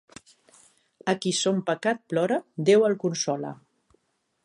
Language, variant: Catalan, Central